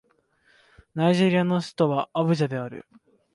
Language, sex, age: Japanese, male, under 19